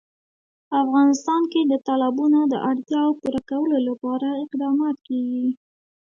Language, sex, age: Pashto, female, 19-29